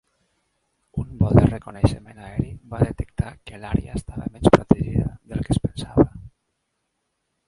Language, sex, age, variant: Catalan, male, 40-49, Nord-Occidental